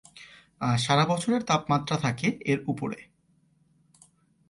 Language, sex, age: Bengali, male, 19-29